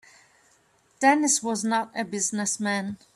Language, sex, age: English, female, 40-49